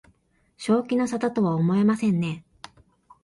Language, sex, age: Japanese, female, 19-29